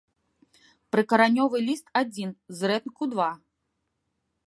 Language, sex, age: Belarusian, female, 30-39